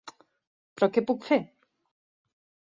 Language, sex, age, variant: Catalan, female, 30-39, Central